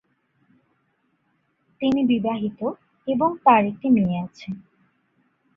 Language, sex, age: Bengali, female, 19-29